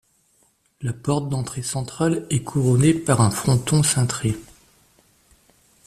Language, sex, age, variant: French, male, 40-49, Français de métropole